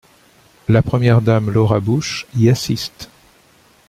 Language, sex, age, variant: French, male, 60-69, Français de métropole